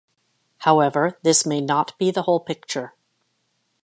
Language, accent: English, United States English